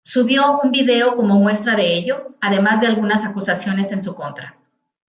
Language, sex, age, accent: Spanish, female, 40-49, México